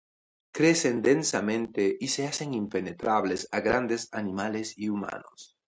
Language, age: Spanish, 60-69